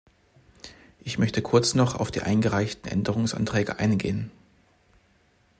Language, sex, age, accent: German, male, 30-39, Deutschland Deutsch